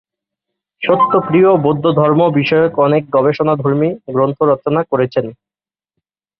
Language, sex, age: Bengali, male, 19-29